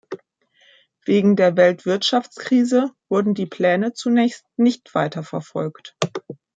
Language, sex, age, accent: German, female, 30-39, Deutschland Deutsch